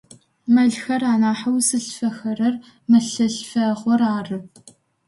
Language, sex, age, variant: Adyghe, female, under 19, Адыгабзэ (Кирил, пстэумэ зэдыряе)